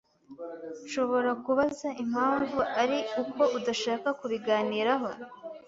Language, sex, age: Kinyarwanda, female, 19-29